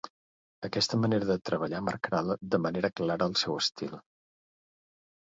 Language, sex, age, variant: Catalan, male, 60-69, Central